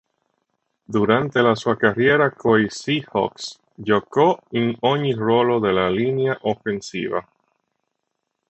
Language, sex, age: Italian, male, 30-39